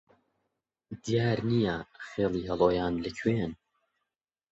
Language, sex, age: Central Kurdish, male, under 19